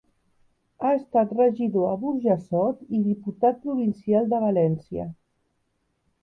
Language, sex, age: Catalan, female, 50-59